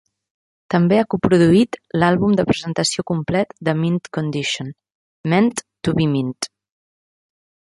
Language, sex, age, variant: Catalan, female, 30-39, Central